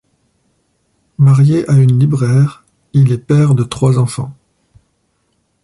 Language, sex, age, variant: French, male, 40-49, Français de métropole